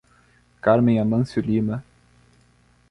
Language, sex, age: Portuguese, male, 19-29